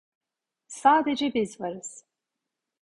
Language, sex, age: Turkish, female, 40-49